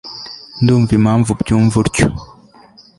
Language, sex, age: Kinyarwanda, male, 19-29